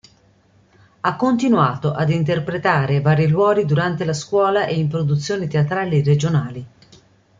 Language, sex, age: Italian, female, 50-59